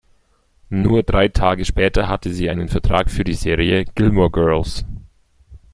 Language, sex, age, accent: German, male, 19-29, Deutschland Deutsch